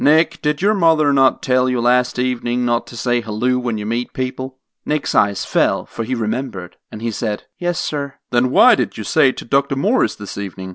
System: none